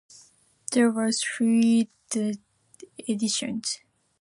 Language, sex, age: English, female, 19-29